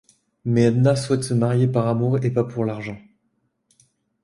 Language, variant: French, Français de métropole